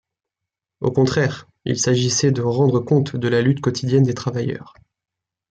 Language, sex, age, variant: French, male, 19-29, Français de métropole